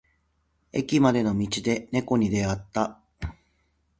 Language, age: Japanese, 30-39